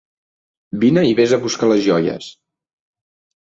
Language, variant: Catalan, Central